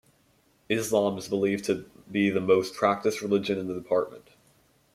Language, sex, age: English, male, under 19